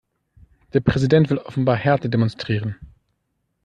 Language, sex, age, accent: German, male, 30-39, Deutschland Deutsch